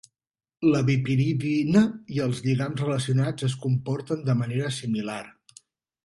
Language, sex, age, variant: Catalan, male, 40-49, Central